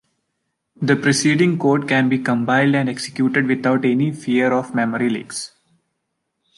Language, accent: English, India and South Asia (India, Pakistan, Sri Lanka)